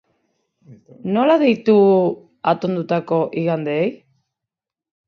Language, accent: Basque, Mendebalekoa (Araba, Bizkaia, Gipuzkoako mendebaleko herri batzuk)